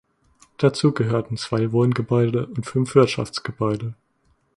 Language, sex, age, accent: German, male, under 19, Deutschland Deutsch